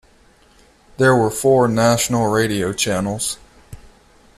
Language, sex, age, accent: English, male, 19-29, United States English